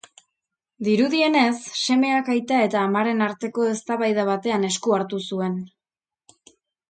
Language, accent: Basque, Erdialdekoa edo Nafarra (Gipuzkoa, Nafarroa)